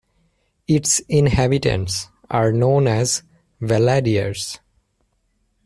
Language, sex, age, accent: English, male, 19-29, United States English